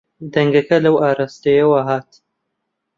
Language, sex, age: Central Kurdish, male, 19-29